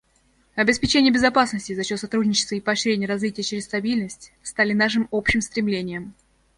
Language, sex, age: Russian, female, under 19